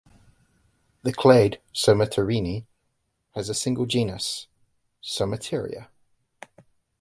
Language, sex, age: English, male, 50-59